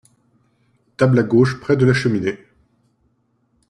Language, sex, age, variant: French, male, 19-29, Français de métropole